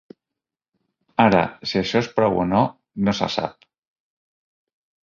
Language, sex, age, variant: Catalan, male, 60-69, Central